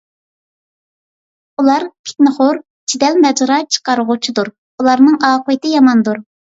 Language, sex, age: Uyghur, male, under 19